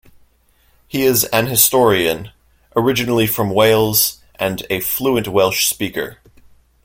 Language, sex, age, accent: English, male, 19-29, United States English